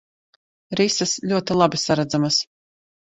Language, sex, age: Latvian, female, 30-39